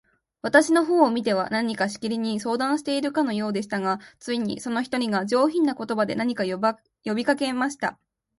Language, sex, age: Japanese, female, 19-29